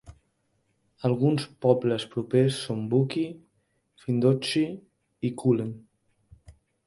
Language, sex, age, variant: Catalan, male, 19-29, Central